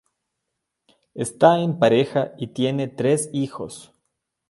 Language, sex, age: Spanish, male, 40-49